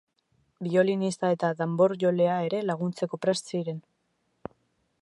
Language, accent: Basque, Mendebalekoa (Araba, Bizkaia, Gipuzkoako mendebaleko herri batzuk)